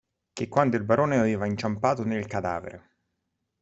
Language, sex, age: Italian, male, 30-39